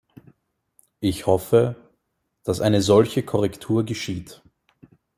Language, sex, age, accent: German, male, 19-29, Österreichisches Deutsch